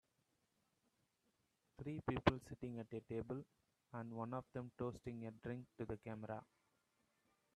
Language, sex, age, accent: English, male, 19-29, India and South Asia (India, Pakistan, Sri Lanka)